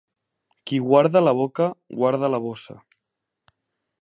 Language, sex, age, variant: Catalan, male, under 19, Central